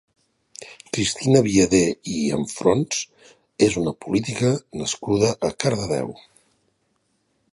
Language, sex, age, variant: Catalan, male, 50-59, Central